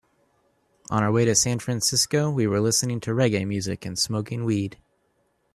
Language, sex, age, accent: English, male, 19-29, United States English